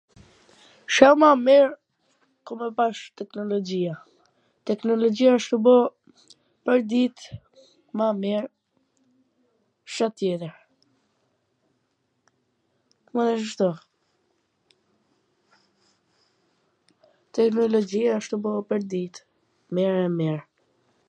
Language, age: Gheg Albanian, under 19